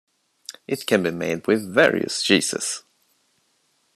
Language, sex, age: English, male, 30-39